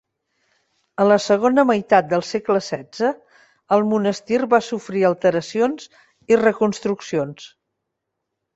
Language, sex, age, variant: Catalan, female, 60-69, Central